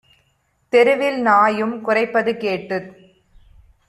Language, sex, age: Tamil, female, 19-29